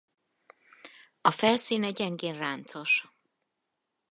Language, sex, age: Hungarian, female, 50-59